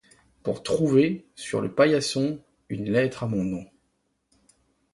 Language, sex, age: French, male, 30-39